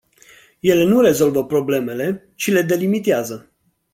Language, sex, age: Romanian, male, 30-39